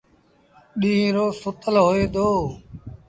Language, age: Sindhi Bhil, 40-49